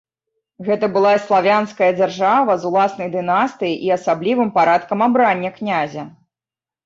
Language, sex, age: Belarusian, female, 30-39